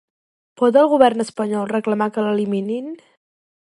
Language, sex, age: Catalan, female, 19-29